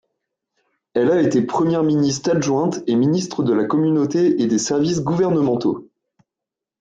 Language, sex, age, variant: French, male, 19-29, Français de métropole